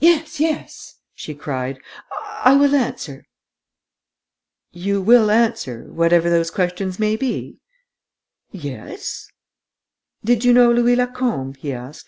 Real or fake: real